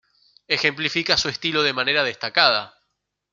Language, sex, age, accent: Spanish, male, 19-29, Rioplatense: Argentina, Uruguay, este de Bolivia, Paraguay